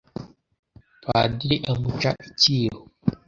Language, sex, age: Kinyarwanda, male, under 19